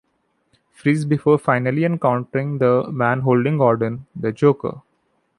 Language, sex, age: English, male, 19-29